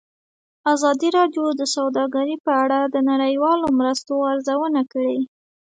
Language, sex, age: Pashto, female, 19-29